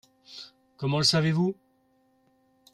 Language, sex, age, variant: French, male, 40-49, Français de métropole